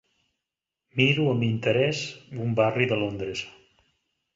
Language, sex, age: Catalan, male, 50-59